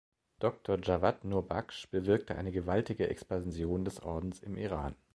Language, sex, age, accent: German, male, 30-39, Deutschland Deutsch